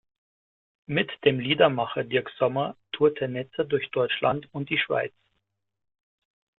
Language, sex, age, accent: German, male, 40-49, Deutschland Deutsch